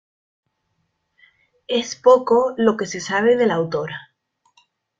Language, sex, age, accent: Spanish, female, 19-29, España: Norte peninsular (Asturias, Castilla y León, Cantabria, País Vasco, Navarra, Aragón, La Rioja, Guadalajara, Cuenca)